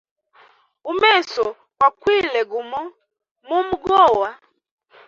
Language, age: Hemba, 30-39